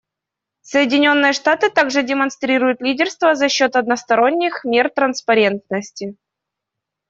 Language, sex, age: Russian, female, 19-29